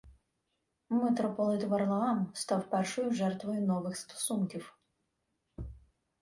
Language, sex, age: Ukrainian, female, 30-39